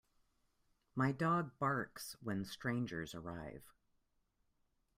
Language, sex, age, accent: English, female, 40-49, United States English